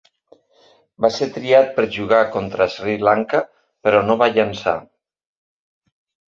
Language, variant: Catalan, Central